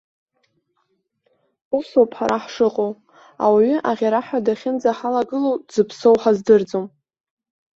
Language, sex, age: Abkhazian, female, under 19